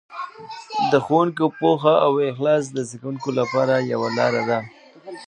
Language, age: Pashto, 30-39